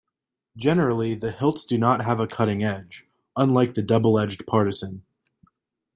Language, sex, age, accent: English, male, 19-29, United States English